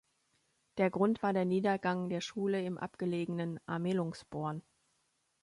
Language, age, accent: German, 30-39, Deutschland Deutsch